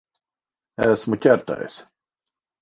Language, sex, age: Latvian, male, 50-59